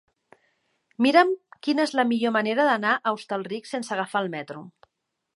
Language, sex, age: Catalan, female, 50-59